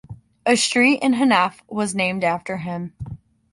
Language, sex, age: English, female, under 19